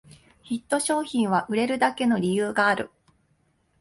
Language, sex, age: Japanese, female, 19-29